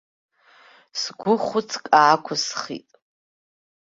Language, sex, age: Abkhazian, female, 40-49